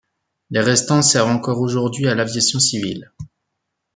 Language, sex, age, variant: French, male, 19-29, Français de métropole